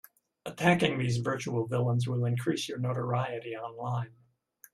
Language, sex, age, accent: English, male, 70-79, United States English